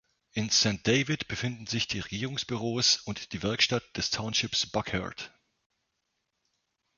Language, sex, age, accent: German, male, 40-49, Deutschland Deutsch